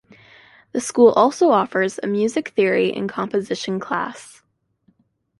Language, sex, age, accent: English, female, 19-29, United States English